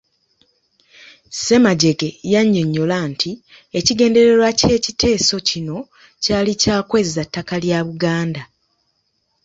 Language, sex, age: Ganda, female, 30-39